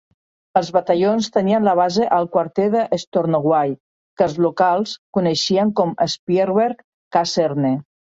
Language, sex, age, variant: Catalan, female, 50-59, Central